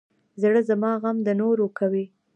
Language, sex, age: Pashto, female, 19-29